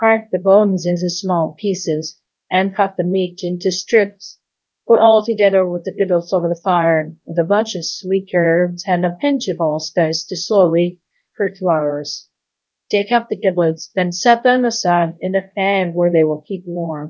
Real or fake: fake